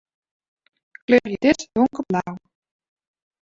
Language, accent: Western Frisian, Klaaifrysk